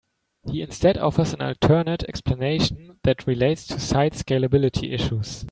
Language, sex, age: English, male, 19-29